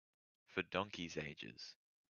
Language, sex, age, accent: English, male, under 19, Australian English